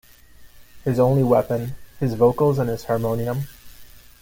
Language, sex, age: English, male, 19-29